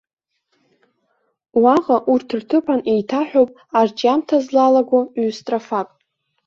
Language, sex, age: Abkhazian, female, under 19